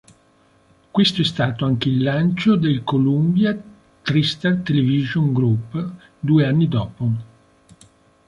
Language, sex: Italian, male